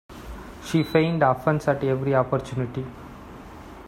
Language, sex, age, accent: English, male, 19-29, India and South Asia (India, Pakistan, Sri Lanka)